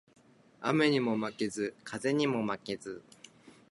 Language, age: Japanese, 30-39